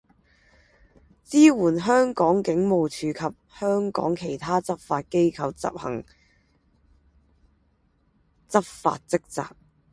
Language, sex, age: Cantonese, female, 19-29